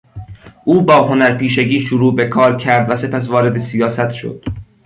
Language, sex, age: Persian, male, under 19